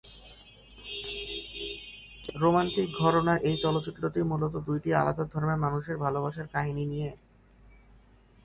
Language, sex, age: Bengali, male, 19-29